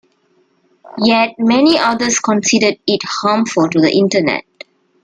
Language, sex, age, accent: English, female, 30-39, Malaysian English